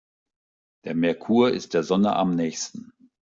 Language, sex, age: German, male, 50-59